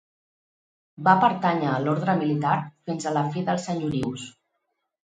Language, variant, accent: Catalan, Central, central